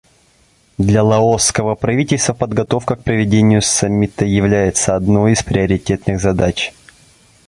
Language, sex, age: Russian, male, under 19